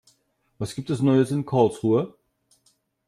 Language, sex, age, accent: German, male, 50-59, Deutschland Deutsch